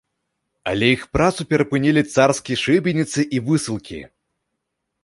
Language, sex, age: Belarusian, male, 19-29